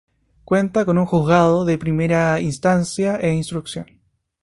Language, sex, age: Spanish, male, 19-29